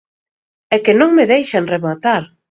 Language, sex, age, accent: Galician, female, 30-39, Central (gheada)